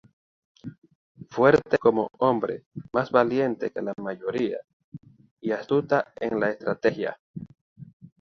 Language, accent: Spanish, Caribe: Cuba, Venezuela, Puerto Rico, República Dominicana, Panamá, Colombia caribeña, México caribeño, Costa del golfo de México